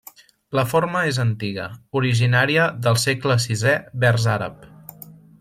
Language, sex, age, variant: Catalan, male, 19-29, Central